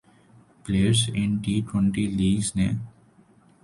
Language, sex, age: Urdu, male, 19-29